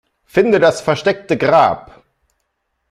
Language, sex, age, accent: German, male, 50-59, Deutschland Deutsch